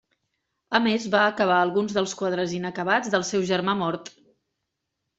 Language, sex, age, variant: Catalan, female, 40-49, Central